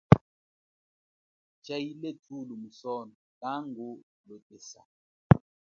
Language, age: Chokwe, 40-49